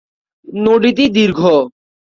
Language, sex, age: Bengali, male, 19-29